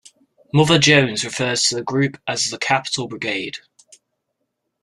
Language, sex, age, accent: English, male, under 19, England English